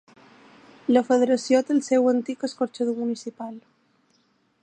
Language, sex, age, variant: Catalan, female, 19-29, Balear